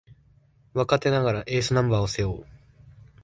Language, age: Japanese, 19-29